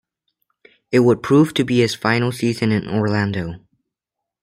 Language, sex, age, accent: English, male, under 19, United States English